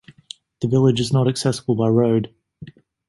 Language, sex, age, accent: English, male, 19-29, Australian English